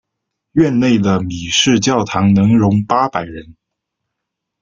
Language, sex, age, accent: Chinese, male, 19-29, 出生地：四川省